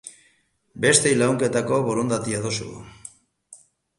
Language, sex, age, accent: Basque, male, 50-59, Mendebalekoa (Araba, Bizkaia, Gipuzkoako mendebaleko herri batzuk)